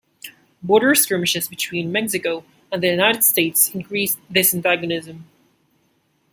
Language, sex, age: English, male, 19-29